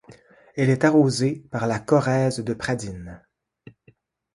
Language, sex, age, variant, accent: French, male, 40-49, Français d'Amérique du Nord, Français du Canada